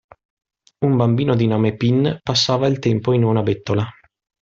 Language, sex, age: Italian, male, 30-39